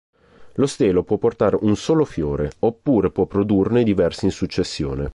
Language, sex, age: Italian, male, 30-39